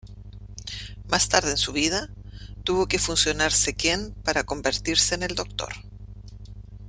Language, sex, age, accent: Spanish, female, 50-59, Chileno: Chile, Cuyo